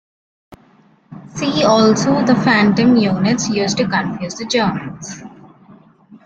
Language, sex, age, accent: English, female, 19-29, India and South Asia (India, Pakistan, Sri Lanka)